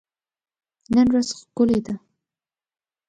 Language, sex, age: Pashto, female, 19-29